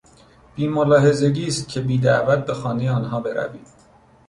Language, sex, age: Persian, male, 30-39